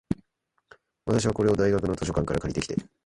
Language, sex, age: Japanese, male, 19-29